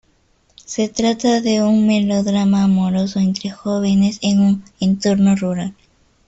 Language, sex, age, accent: Spanish, female, under 19, Andino-Pacífico: Colombia, Perú, Ecuador, oeste de Bolivia y Venezuela andina